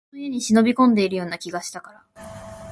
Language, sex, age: Japanese, female, 19-29